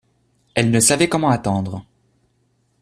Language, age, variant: French, 19-29, Français de métropole